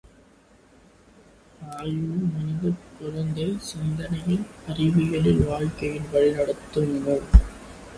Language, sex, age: Tamil, male, 19-29